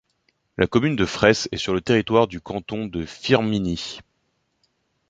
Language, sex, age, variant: French, male, 30-39, Français de métropole